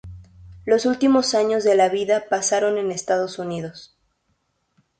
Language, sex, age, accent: Spanish, female, 19-29, México